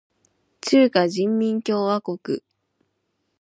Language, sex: Japanese, female